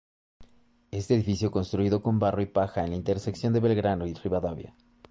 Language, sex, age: Spanish, male, 30-39